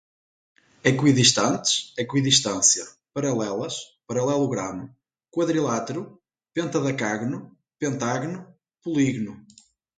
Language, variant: Portuguese, Portuguese (Portugal)